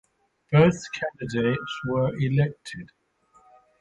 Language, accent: English, England English